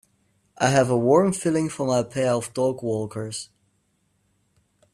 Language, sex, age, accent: English, male, 30-39, England English